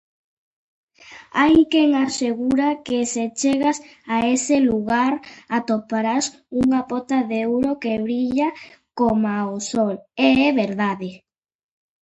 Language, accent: Spanish, España: Norte peninsular (Asturias, Castilla y León, Cantabria, País Vasco, Navarra, Aragón, La Rioja, Guadalajara, Cuenca)